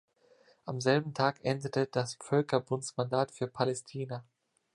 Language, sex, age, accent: German, male, 19-29, Deutschland Deutsch